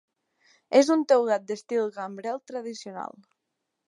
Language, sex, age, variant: Catalan, female, under 19, Nord-Occidental